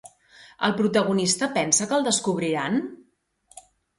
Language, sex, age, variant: Catalan, female, 40-49, Central